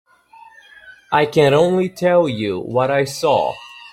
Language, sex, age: English, male, 19-29